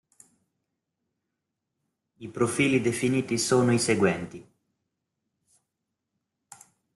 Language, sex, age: Italian, male, 30-39